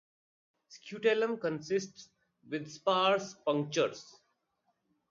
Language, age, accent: English, 19-29, India and South Asia (India, Pakistan, Sri Lanka)